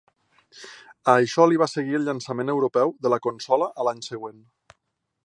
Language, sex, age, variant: Catalan, male, 30-39, Septentrional